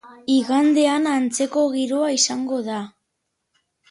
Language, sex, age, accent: Basque, male, 40-49, Mendebalekoa (Araba, Bizkaia, Gipuzkoako mendebaleko herri batzuk)